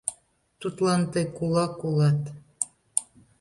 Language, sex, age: Mari, female, 60-69